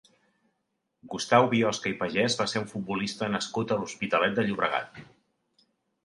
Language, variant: Catalan, Central